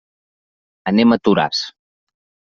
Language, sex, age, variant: Catalan, male, 30-39, Central